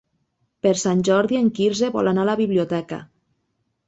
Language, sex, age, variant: Catalan, female, 19-29, Nord-Occidental